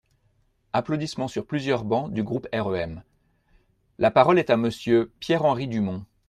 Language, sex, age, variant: French, male, 40-49, Français de métropole